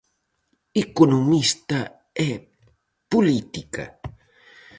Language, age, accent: Galician, 50-59, Central (gheada)